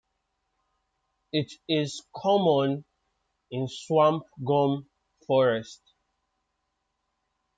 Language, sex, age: English, male, 19-29